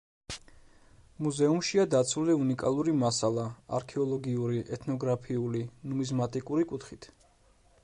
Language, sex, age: Georgian, male, 30-39